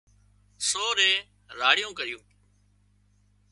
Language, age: Wadiyara Koli, 30-39